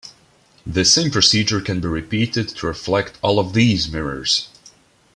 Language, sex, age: English, male, 19-29